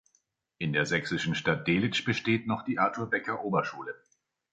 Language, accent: German, Deutschland Deutsch